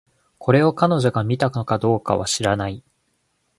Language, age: Japanese, 19-29